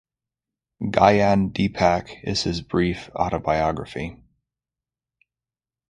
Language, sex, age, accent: English, male, 19-29, United States English